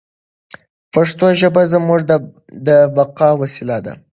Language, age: Pashto, under 19